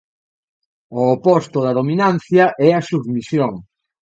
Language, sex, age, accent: Galician, male, 60-69, Atlántico (seseo e gheada)